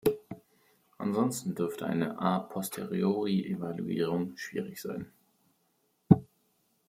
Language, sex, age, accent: German, male, 30-39, Deutschland Deutsch